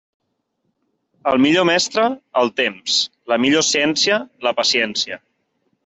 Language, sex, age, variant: Catalan, male, 19-29, Central